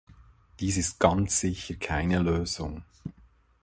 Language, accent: German, Schweizerdeutsch